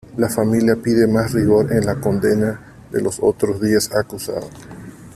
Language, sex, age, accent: Spanish, male, 30-39, Caribe: Cuba, Venezuela, Puerto Rico, República Dominicana, Panamá, Colombia caribeña, México caribeño, Costa del golfo de México